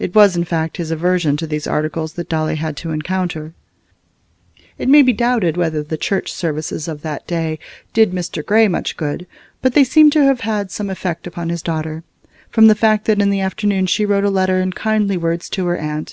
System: none